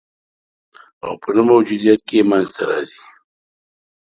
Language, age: Pashto, 50-59